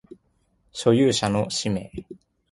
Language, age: Japanese, 19-29